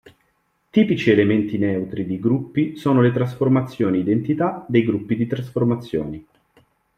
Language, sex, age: Italian, male, 30-39